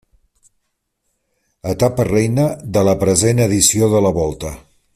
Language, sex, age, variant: Catalan, male, 60-69, Central